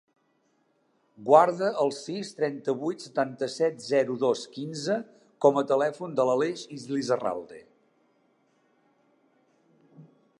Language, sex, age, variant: Catalan, male, 60-69, Central